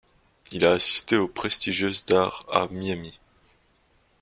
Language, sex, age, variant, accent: French, male, 19-29, Français d'Europe, Français de Suisse